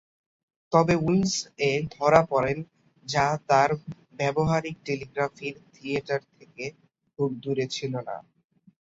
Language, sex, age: Bengali, male, under 19